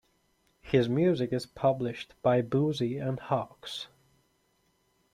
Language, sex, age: English, male, 19-29